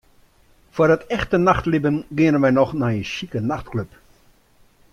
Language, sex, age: Western Frisian, male, 60-69